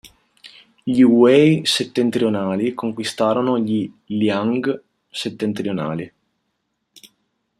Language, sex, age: Italian, male, 30-39